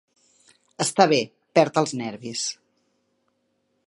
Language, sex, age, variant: Catalan, female, 50-59, Central